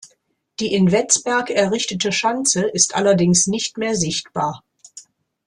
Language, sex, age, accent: German, female, 50-59, Deutschland Deutsch